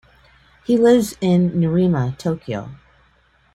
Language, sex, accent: English, female, United States English